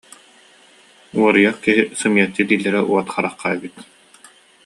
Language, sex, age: Yakut, male, 30-39